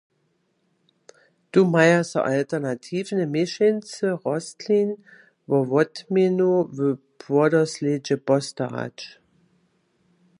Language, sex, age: Upper Sorbian, female, 40-49